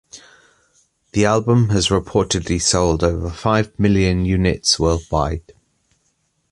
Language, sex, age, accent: English, male, 30-39, England English